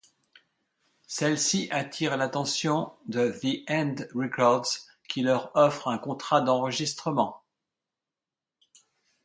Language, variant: French, Français de métropole